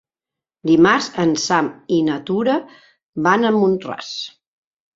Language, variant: Catalan, Central